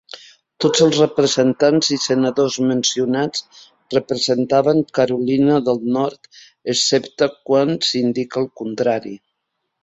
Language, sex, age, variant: Catalan, female, 70-79, Central